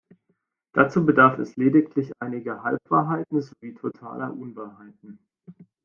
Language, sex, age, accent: German, male, 19-29, Deutschland Deutsch